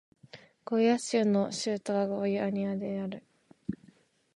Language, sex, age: Japanese, female, 19-29